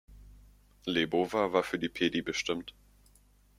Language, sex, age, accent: German, male, 19-29, Deutschland Deutsch